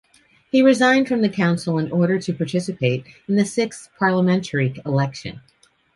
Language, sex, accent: English, female, United States English